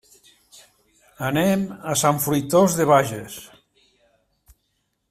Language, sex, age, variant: Catalan, male, 70-79, Central